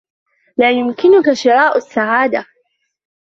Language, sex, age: Arabic, female, 19-29